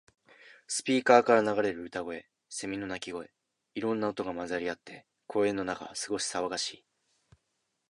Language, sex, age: Japanese, male, under 19